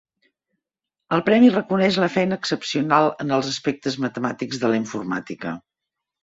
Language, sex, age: Catalan, female, 50-59